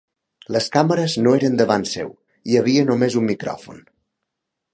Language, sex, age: Catalan, male, 30-39